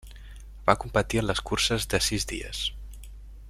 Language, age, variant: Catalan, 19-29, Central